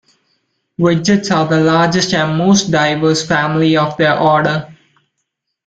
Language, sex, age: English, male, under 19